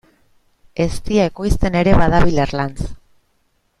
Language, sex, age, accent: Basque, female, 30-39, Mendebalekoa (Araba, Bizkaia, Gipuzkoako mendebaleko herri batzuk)